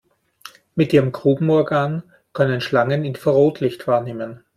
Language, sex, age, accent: German, male, 50-59, Österreichisches Deutsch